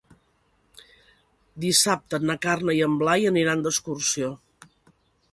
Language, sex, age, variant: Catalan, female, 50-59, Central